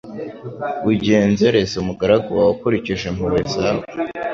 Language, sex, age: Kinyarwanda, male, under 19